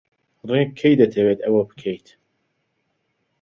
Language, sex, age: Central Kurdish, male, 30-39